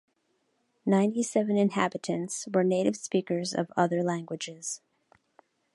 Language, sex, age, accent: English, female, 40-49, United States English